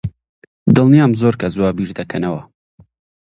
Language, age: Central Kurdish, 19-29